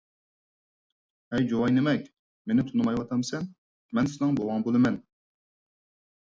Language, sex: Uyghur, male